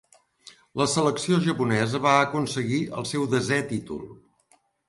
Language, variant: Catalan, Central